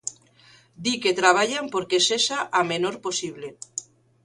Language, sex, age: Galician, female, 50-59